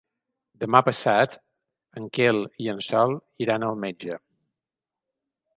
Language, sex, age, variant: Catalan, male, 50-59, Balear